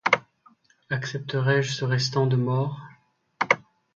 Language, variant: French, Français de métropole